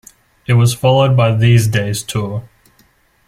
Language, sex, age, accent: English, male, under 19, Australian English